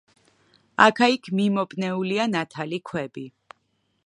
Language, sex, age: Georgian, female, 40-49